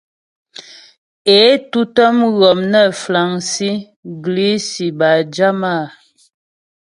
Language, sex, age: Ghomala, female, 30-39